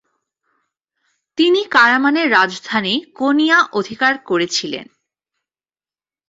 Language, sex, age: Bengali, female, 19-29